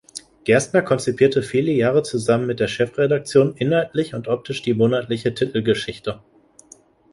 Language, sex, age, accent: German, male, 19-29, Deutschland Deutsch